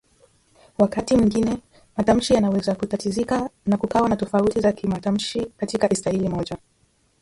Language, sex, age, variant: Swahili, female, 19-29, Kiswahili cha Bara ya Kenya